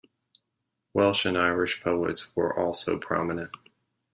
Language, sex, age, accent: English, male, 30-39, United States English